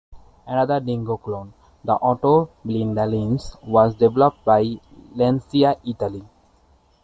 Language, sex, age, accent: English, male, 19-29, India and South Asia (India, Pakistan, Sri Lanka)